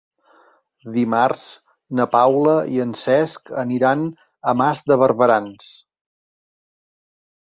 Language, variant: Catalan, Central